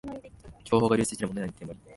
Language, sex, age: Japanese, male, 19-29